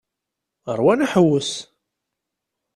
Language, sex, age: Kabyle, male, 30-39